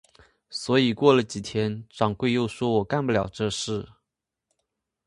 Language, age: Chinese, 19-29